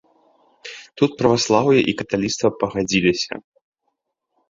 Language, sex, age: Belarusian, male, 19-29